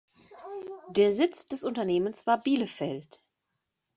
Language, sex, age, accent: German, female, 30-39, Deutschland Deutsch